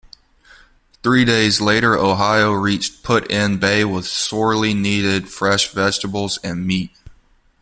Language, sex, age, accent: English, male, 19-29, United States English